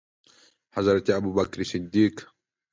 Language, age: Pashto, 19-29